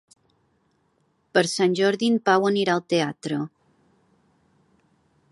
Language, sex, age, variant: Catalan, female, 40-49, Central